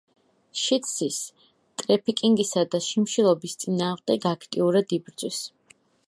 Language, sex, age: Georgian, female, 19-29